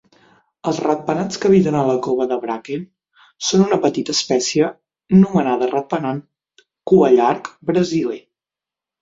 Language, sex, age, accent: Catalan, female, 19-29, central; septentrional